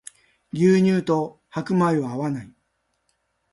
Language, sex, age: Japanese, male, 60-69